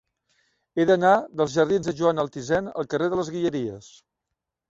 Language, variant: Catalan, Central